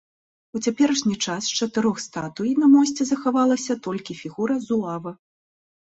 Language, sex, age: Belarusian, female, 30-39